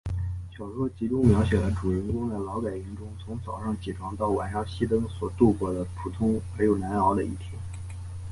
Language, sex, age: Chinese, male, 19-29